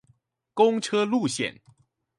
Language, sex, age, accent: Chinese, male, 19-29, 出生地：臺北市